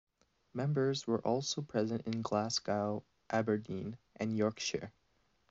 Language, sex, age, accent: English, male, 19-29, Canadian English